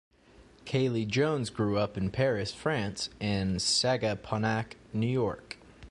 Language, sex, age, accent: English, male, 30-39, United States English